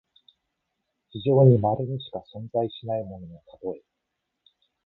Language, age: Japanese, 50-59